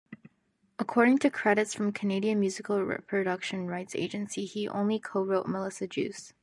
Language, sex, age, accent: English, female, under 19, United States English